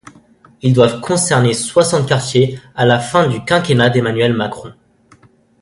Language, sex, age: French, male, under 19